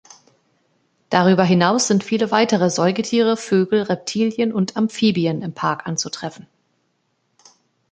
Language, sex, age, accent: German, female, 19-29, Deutschland Deutsch